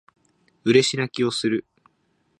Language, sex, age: Japanese, male, 19-29